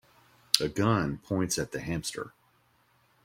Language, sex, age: English, male, 30-39